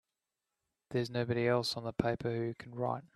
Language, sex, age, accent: English, male, 30-39, Australian English